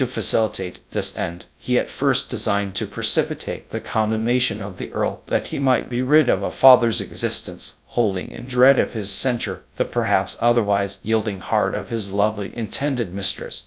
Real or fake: fake